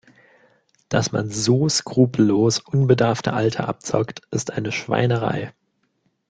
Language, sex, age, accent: German, male, 19-29, Deutschland Deutsch